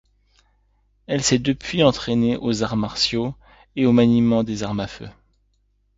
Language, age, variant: French, 40-49, Français de métropole